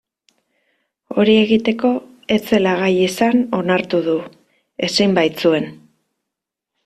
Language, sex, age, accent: Basque, female, 19-29, Mendebalekoa (Araba, Bizkaia, Gipuzkoako mendebaleko herri batzuk)